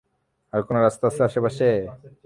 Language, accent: Bengali, প্রমিত; চলিত